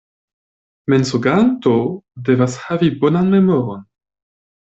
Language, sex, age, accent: Esperanto, male, 19-29, Internacia